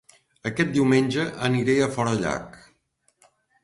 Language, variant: Catalan, Central